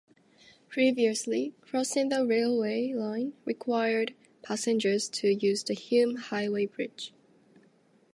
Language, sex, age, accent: English, female, 19-29, United States English